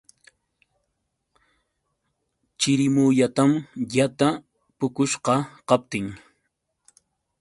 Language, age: Yauyos Quechua, 30-39